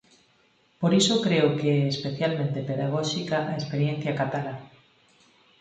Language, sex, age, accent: Galician, female, 40-49, Normativo (estándar)